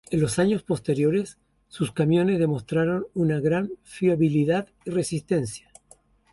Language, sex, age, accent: Spanish, male, 60-69, Chileno: Chile, Cuyo